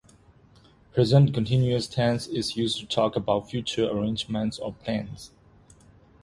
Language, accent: English, United States English